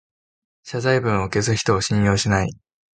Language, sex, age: Japanese, male, 19-29